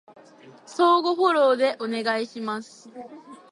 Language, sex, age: Japanese, female, 19-29